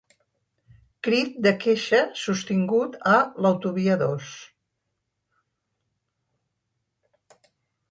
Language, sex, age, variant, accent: Catalan, female, 60-69, Central, central